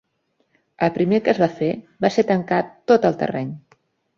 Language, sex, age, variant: Catalan, female, 50-59, Nord-Occidental